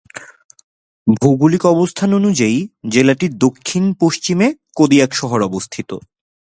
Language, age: Bengali, 19-29